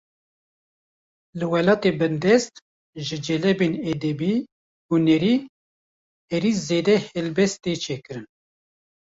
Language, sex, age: Kurdish, male, 50-59